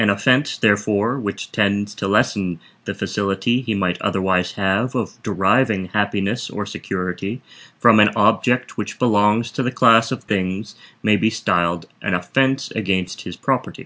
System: none